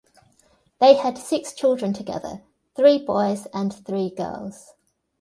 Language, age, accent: English, 30-39, Australian English